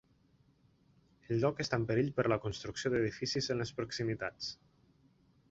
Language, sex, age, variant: Catalan, male, 30-39, Nord-Occidental